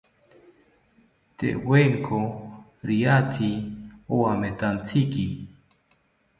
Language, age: South Ucayali Ashéninka, 40-49